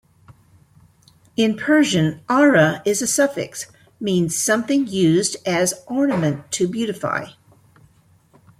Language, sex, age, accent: English, female, 60-69, United States English